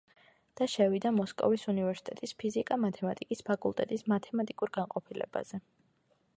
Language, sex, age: Georgian, female, 19-29